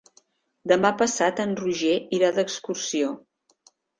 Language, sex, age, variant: Catalan, female, 50-59, Central